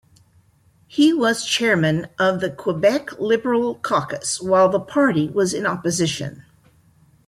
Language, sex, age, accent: English, female, 60-69, United States English